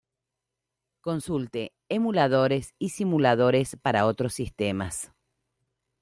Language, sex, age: Spanish, female, 50-59